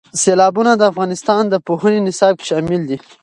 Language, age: Pashto, 19-29